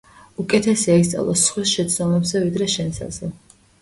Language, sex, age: Georgian, female, 19-29